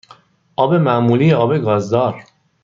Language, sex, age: Persian, male, 30-39